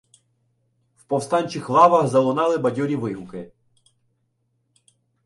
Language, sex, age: Ukrainian, male, 19-29